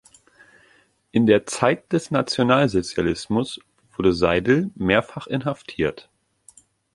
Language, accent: German, Deutschland Deutsch